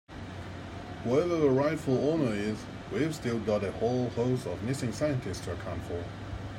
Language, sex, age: English, male, 30-39